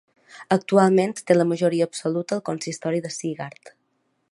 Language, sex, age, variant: Catalan, female, 30-39, Balear